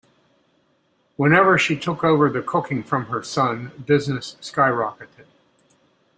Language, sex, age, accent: English, male, 70-79, United States English